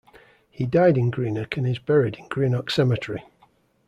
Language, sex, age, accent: English, male, 40-49, England English